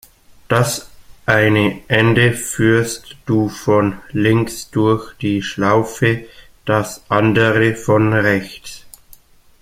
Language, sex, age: German, male, 19-29